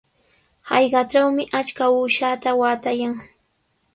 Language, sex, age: Sihuas Ancash Quechua, female, 30-39